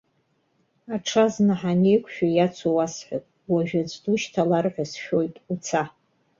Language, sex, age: Abkhazian, female, 40-49